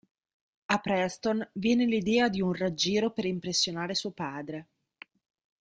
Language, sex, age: Italian, female, 30-39